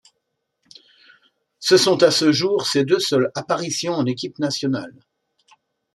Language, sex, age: French, male, 60-69